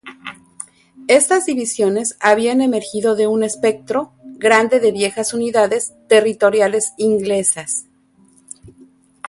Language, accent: Spanish, México